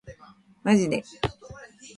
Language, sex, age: Japanese, female, 40-49